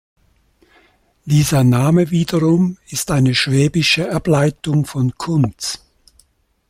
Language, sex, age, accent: German, male, 70-79, Schweizerdeutsch